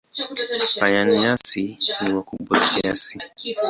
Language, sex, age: Swahili, female, 19-29